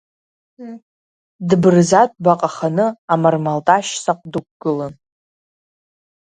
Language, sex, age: Abkhazian, female, under 19